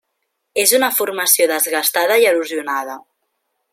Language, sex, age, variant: Catalan, female, 19-29, Central